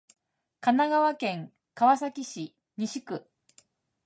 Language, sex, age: Japanese, female, 40-49